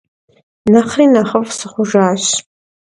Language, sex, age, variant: Kabardian, female, under 19, Адыгэбзэ (Къэбэрдей, Кирил, псоми зэдай)